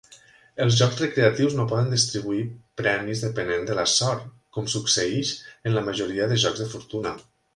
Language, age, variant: Catalan, 40-49, Nord-Occidental